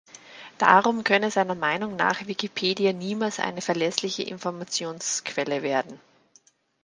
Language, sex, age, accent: German, female, 30-39, Österreichisches Deutsch